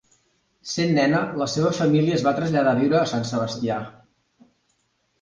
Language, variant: Catalan, Central